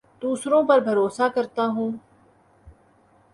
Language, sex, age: Urdu, female, 19-29